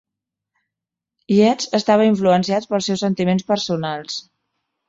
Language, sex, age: Catalan, female, 40-49